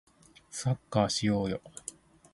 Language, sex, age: Japanese, male, 40-49